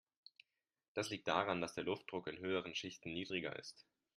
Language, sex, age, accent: German, male, 19-29, Deutschland Deutsch